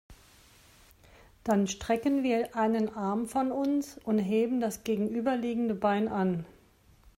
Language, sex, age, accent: German, male, 50-59, Deutschland Deutsch